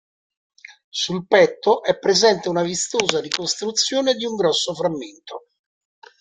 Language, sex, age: Italian, male, 60-69